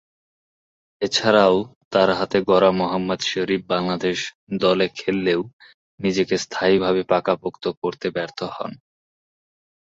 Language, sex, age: Bengali, male, 19-29